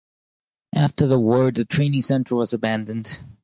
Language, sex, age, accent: English, male, 30-39, United States English